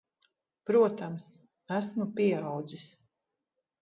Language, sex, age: Latvian, female, 40-49